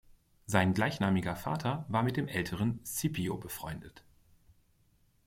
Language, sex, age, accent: German, male, 40-49, Deutschland Deutsch